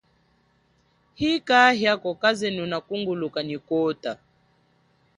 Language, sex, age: Chokwe, female, 19-29